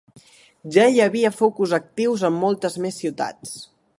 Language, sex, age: Catalan, male, 19-29